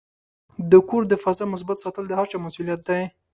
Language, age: Pashto, 19-29